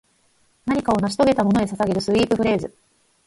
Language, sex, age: Japanese, female, 40-49